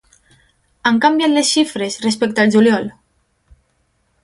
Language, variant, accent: Catalan, Valencià meridional, valencià